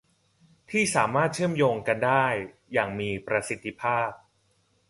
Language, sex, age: Thai, male, 19-29